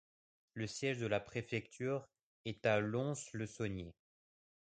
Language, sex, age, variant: French, male, 19-29, Français de métropole